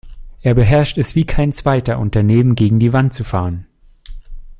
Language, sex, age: German, male, 19-29